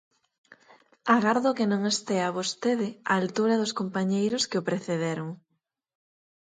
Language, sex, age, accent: Galician, female, 30-39, Normativo (estándar)